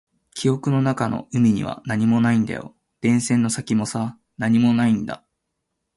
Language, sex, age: Japanese, male, 19-29